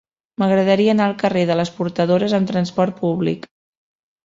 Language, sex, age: Catalan, female, 40-49